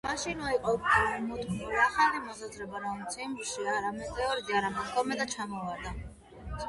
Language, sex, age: Georgian, female, under 19